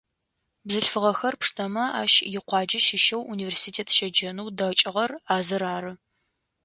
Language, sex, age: Adyghe, female, 19-29